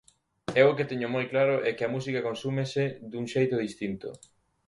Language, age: Galician, 19-29